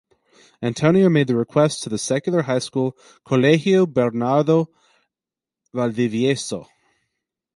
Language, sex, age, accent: English, male, 30-39, United States English